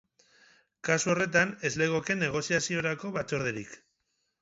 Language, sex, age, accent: Basque, male, 30-39, Mendebalekoa (Araba, Bizkaia, Gipuzkoako mendebaleko herri batzuk)